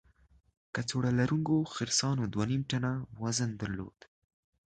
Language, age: Pashto, under 19